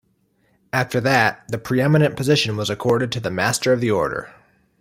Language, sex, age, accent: English, male, 30-39, United States English